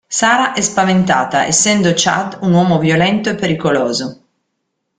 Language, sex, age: Italian, female, 50-59